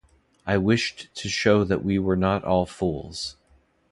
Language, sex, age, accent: English, male, 30-39, United States English